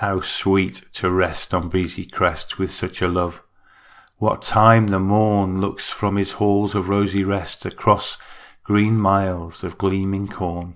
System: none